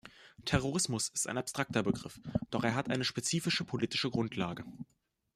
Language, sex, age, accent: German, male, 19-29, Deutschland Deutsch